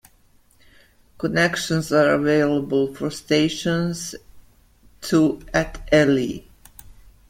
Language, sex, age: English, female, 50-59